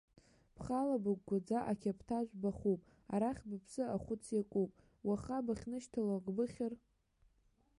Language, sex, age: Abkhazian, female, under 19